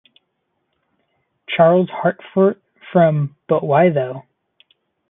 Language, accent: English, United States English